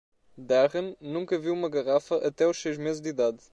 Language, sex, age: Portuguese, male, 19-29